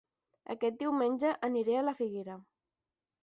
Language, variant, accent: Catalan, Balear, balear